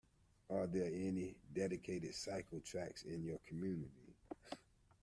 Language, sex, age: English, male, 50-59